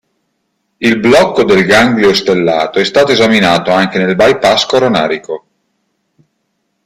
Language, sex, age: Italian, male, 40-49